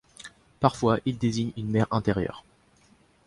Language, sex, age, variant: French, male, under 19, Français de métropole